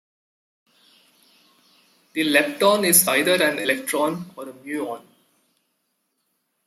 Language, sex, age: English, male, 19-29